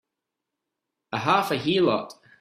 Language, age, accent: English, 40-49, Australian English